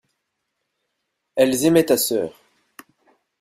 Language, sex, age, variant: French, male, 19-29, Français de métropole